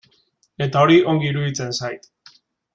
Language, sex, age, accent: Basque, male, 30-39, Erdialdekoa edo Nafarra (Gipuzkoa, Nafarroa)